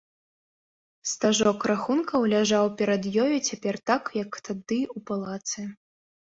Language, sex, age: Belarusian, female, 19-29